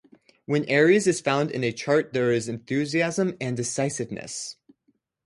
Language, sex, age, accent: English, male, under 19, United States English